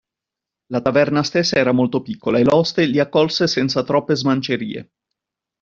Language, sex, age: Italian, male, 50-59